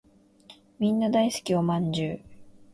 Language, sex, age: Japanese, female, 19-29